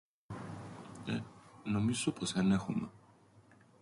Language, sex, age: Greek, male, 19-29